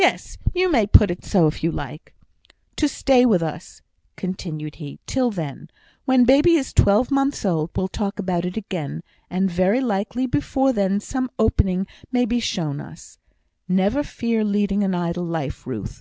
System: none